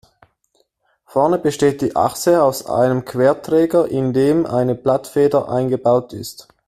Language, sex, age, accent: German, male, 19-29, Schweizerdeutsch